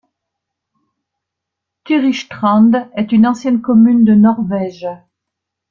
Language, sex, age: French, female, 70-79